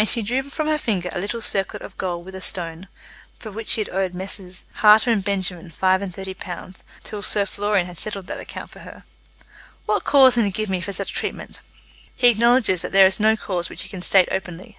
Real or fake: real